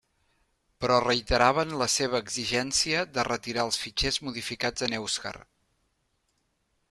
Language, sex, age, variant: Catalan, male, 40-49, Central